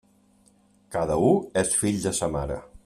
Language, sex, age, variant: Catalan, male, 50-59, Central